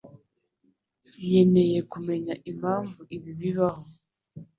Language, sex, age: Kinyarwanda, female, 19-29